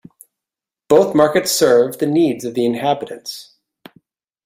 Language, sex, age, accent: English, male, 40-49, United States English